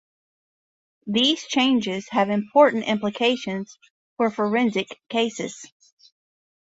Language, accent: English, United States English